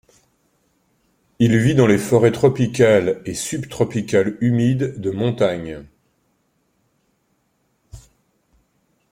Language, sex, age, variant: French, male, 50-59, Français de métropole